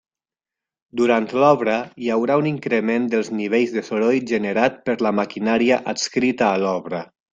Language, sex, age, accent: Catalan, male, 19-29, valencià